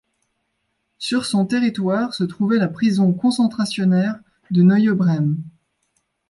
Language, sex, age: French, female, 30-39